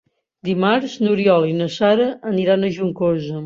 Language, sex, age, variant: Catalan, female, 70-79, Central